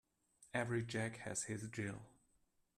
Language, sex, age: English, male, 50-59